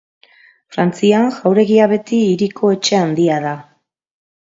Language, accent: Basque, Mendebalekoa (Araba, Bizkaia, Gipuzkoako mendebaleko herri batzuk)